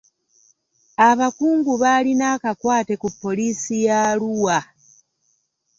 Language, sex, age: Ganda, female, 50-59